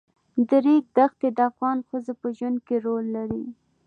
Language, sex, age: Pashto, female, 19-29